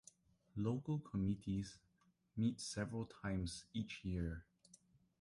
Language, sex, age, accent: English, male, 19-29, Singaporean English